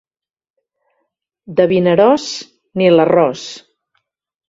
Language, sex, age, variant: Catalan, female, 60-69, Central